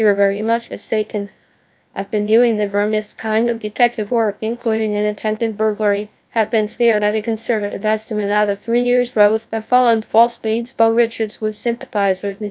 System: TTS, GlowTTS